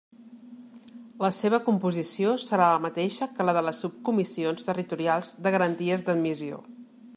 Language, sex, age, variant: Catalan, female, 40-49, Central